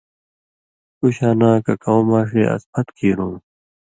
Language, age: Indus Kohistani, 30-39